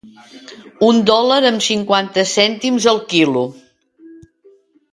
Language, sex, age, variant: Catalan, female, 60-69, Central